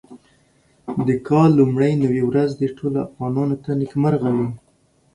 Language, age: Pashto, 19-29